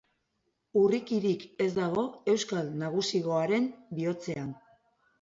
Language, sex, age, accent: Basque, female, 40-49, Erdialdekoa edo Nafarra (Gipuzkoa, Nafarroa)